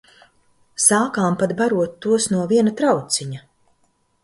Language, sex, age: Latvian, female, 40-49